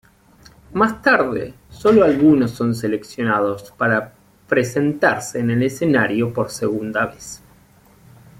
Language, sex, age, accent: Spanish, male, 30-39, Rioplatense: Argentina, Uruguay, este de Bolivia, Paraguay